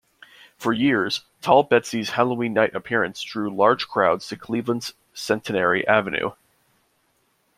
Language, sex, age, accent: English, male, 19-29, United States English